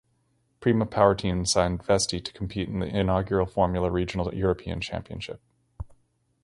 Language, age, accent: English, 30-39, Canadian English